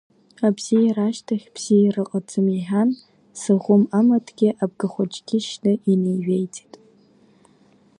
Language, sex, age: Abkhazian, female, under 19